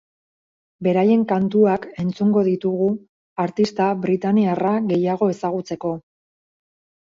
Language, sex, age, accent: Basque, female, 40-49, Erdialdekoa edo Nafarra (Gipuzkoa, Nafarroa)